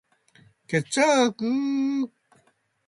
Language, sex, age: Japanese, male, 60-69